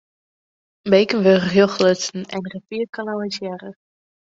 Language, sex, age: Western Frisian, female, under 19